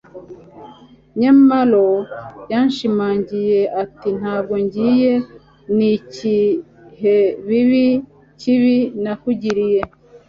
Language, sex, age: Kinyarwanda, female, 50-59